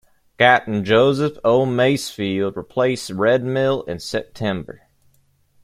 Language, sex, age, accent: English, male, 19-29, United States English